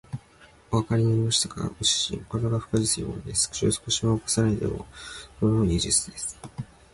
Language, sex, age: Japanese, male, 19-29